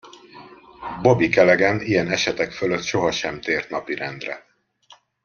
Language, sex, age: Hungarian, male, 50-59